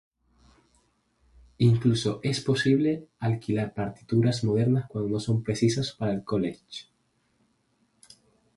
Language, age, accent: Spanish, 19-29, España: Islas Canarias